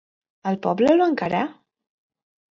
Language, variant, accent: Catalan, Central, central